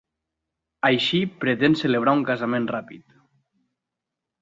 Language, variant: Catalan, Central